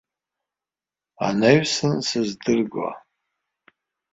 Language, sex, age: Abkhazian, male, 60-69